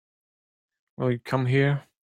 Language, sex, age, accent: English, male, 19-29, United States English